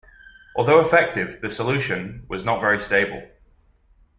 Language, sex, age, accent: English, male, 19-29, England English